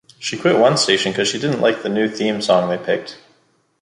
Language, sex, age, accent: English, male, 30-39, Canadian English